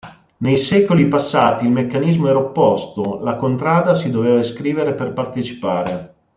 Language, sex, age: Italian, male, 40-49